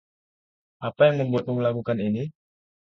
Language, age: Indonesian, 19-29